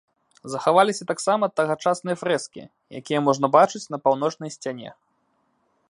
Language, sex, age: Belarusian, male, 19-29